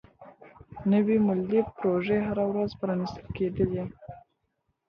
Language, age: Pashto, under 19